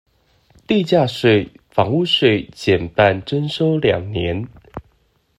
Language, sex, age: Chinese, male, 19-29